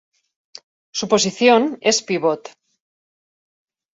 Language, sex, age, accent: Spanish, female, 50-59, España: Islas Canarias